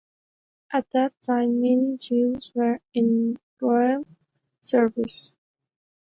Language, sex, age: English, female, 19-29